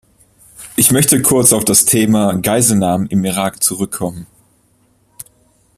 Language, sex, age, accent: German, male, 19-29, Deutschland Deutsch